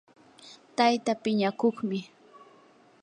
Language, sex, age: Yanahuanca Pasco Quechua, female, 19-29